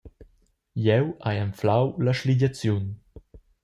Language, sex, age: Romansh, male, 19-29